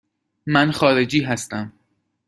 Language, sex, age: Persian, male, 19-29